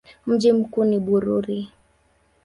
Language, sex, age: Swahili, female, 19-29